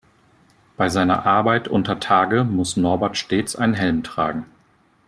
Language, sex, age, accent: German, male, 30-39, Deutschland Deutsch